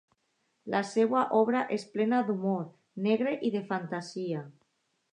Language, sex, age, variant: Catalan, female, under 19, Alacantí